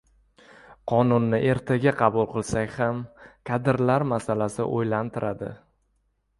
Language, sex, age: Uzbek, male, 19-29